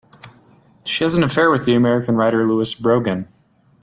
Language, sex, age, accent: English, male, 19-29, United States English